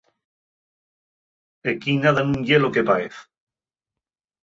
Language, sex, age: Asturian, male, 40-49